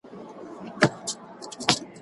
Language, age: Pashto, 30-39